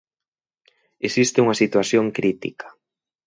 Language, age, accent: Galician, 19-29, Atlántico (seseo e gheada)